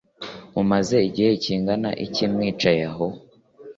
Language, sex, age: Kinyarwanda, male, under 19